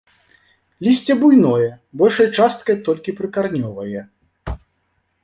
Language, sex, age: Belarusian, male, 40-49